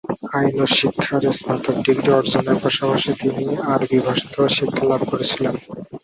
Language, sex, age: Bengali, male, 19-29